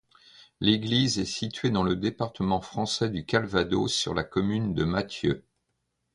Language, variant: French, Français de métropole